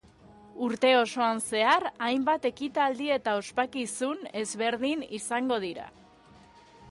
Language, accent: Basque, Mendebalekoa (Araba, Bizkaia, Gipuzkoako mendebaleko herri batzuk)